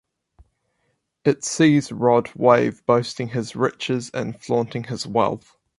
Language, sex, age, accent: English, male, 19-29, New Zealand English